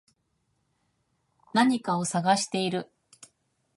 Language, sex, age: Japanese, female, 40-49